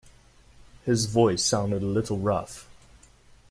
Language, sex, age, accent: English, male, under 19, Southern African (South Africa, Zimbabwe, Namibia)